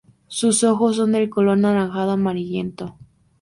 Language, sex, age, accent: Spanish, female, 19-29, México